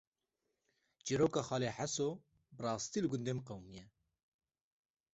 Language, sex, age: Kurdish, male, 19-29